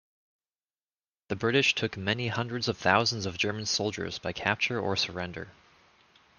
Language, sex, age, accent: English, male, 30-39, United States English